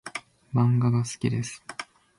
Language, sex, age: Japanese, male, 19-29